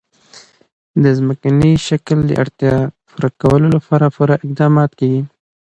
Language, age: Pashto, 19-29